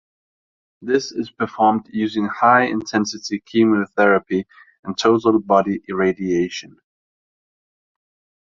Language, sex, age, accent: English, male, 19-29, United States English